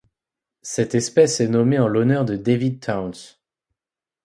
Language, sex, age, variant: French, male, 19-29, Français de métropole